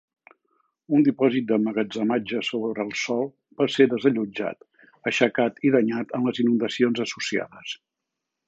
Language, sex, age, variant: Catalan, male, 60-69, Central